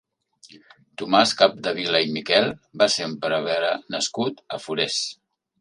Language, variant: Catalan, Central